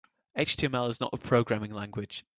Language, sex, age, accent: English, male, 19-29, England English